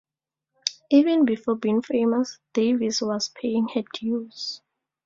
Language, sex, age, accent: English, female, 19-29, Southern African (South Africa, Zimbabwe, Namibia)